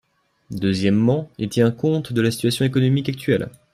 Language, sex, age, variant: French, male, 19-29, Français de métropole